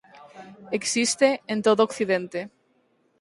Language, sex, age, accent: Galician, female, 19-29, Atlántico (seseo e gheada)